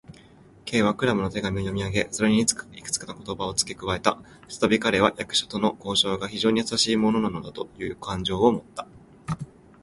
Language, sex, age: Japanese, male, under 19